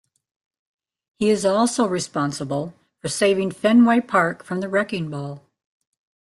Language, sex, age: English, female, 70-79